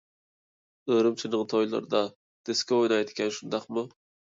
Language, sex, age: Uyghur, male, 19-29